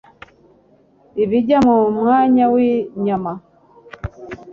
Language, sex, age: Kinyarwanda, female, 40-49